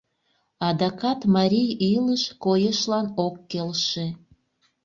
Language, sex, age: Mari, female, 40-49